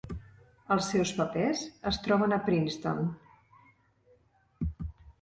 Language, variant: Catalan, Central